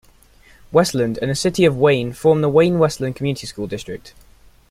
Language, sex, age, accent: English, male, under 19, England English